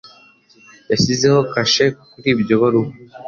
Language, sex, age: Kinyarwanda, male, under 19